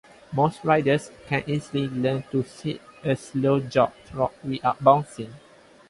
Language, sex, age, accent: English, male, under 19, Malaysian English